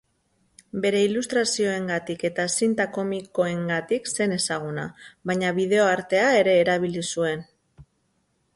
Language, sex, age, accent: Basque, female, 30-39, Mendebalekoa (Araba, Bizkaia, Gipuzkoako mendebaleko herri batzuk)